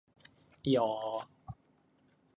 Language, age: Japanese, 19-29